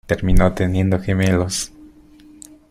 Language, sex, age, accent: Spanish, male, 19-29, Andino-Pacífico: Colombia, Perú, Ecuador, oeste de Bolivia y Venezuela andina